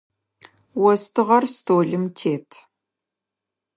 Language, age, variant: Adyghe, 40-49, Адыгабзэ (Кирил, пстэумэ зэдыряе)